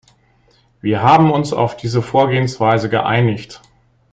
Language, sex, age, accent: German, male, 50-59, Deutschland Deutsch